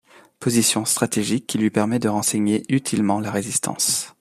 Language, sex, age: French, male, 30-39